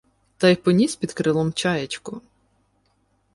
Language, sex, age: Ukrainian, female, 30-39